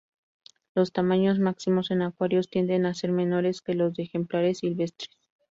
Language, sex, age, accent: Spanish, female, 30-39, México